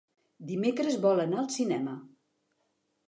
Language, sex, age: Catalan, female, 60-69